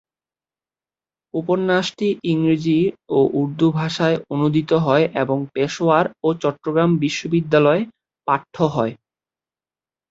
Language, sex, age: Bengali, male, 19-29